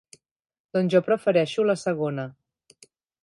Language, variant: Catalan, Central